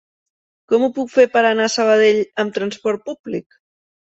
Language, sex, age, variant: Catalan, female, 30-39, Central